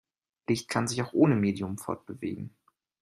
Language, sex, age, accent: German, male, 30-39, Deutschland Deutsch